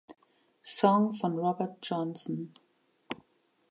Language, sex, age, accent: German, female, 60-69, Deutschland Deutsch